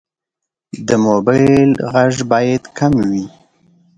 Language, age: Pashto, 30-39